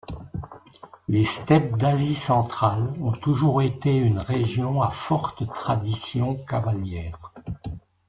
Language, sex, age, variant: French, male, 60-69, Français de métropole